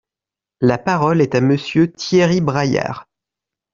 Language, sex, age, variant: French, male, 30-39, Français de métropole